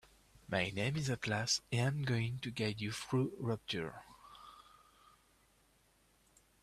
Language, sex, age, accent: English, male, 30-39, United States English